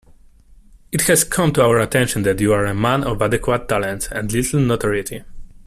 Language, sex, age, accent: English, male, 19-29, England English